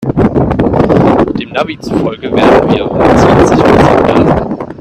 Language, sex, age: German, male, 19-29